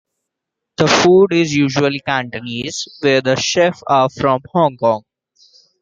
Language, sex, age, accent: English, male, 19-29, India and South Asia (India, Pakistan, Sri Lanka)